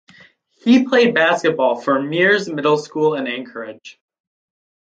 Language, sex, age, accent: English, male, under 19, United States English